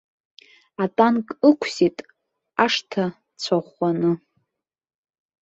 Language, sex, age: Abkhazian, female, 19-29